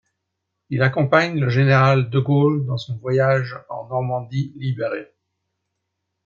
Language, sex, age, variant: French, male, 50-59, Français de métropole